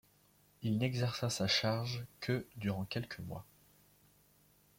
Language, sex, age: French, male, 19-29